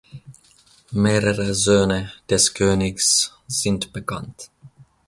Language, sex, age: German, male, 30-39